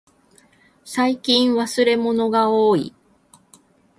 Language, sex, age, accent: Japanese, female, 60-69, 関西